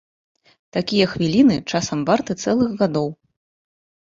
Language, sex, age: Belarusian, female, 19-29